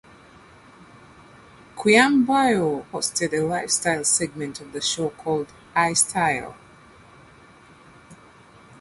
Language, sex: English, female